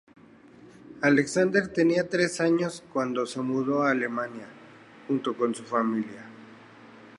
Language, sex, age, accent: Spanish, male, 30-39, México